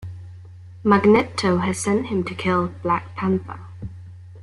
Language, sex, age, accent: English, female, under 19, England English